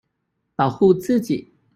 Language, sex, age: Chinese, male, 19-29